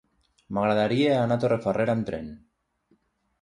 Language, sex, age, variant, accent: Catalan, male, 30-39, Nord-Occidental, nord-occidental; Lleidatà